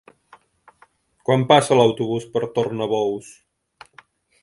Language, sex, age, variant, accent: Catalan, female, 30-39, Central, Girona